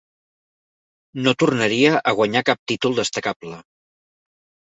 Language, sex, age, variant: Catalan, male, 40-49, Central